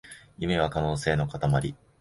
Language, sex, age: Japanese, male, 19-29